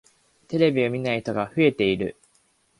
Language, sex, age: Japanese, male, under 19